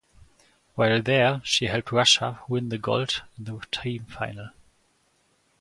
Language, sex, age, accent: English, male, 19-29, England English